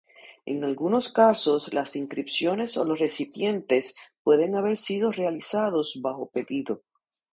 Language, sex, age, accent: Spanish, female, 50-59, Caribe: Cuba, Venezuela, Puerto Rico, República Dominicana, Panamá, Colombia caribeña, México caribeño, Costa del golfo de México